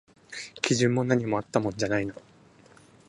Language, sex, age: Japanese, male, 19-29